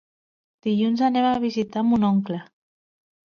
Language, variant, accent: Catalan, Central, central